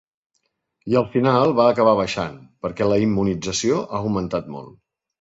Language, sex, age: Catalan, male, 50-59